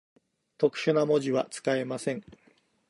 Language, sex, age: Japanese, male, 40-49